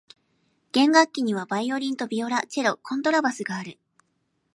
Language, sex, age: Japanese, female, 19-29